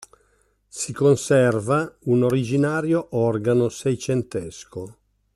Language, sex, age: Italian, male, 60-69